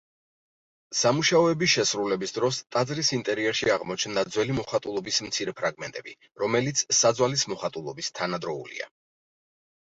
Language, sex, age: Georgian, male, 40-49